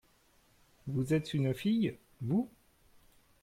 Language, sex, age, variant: French, male, 30-39, Français de métropole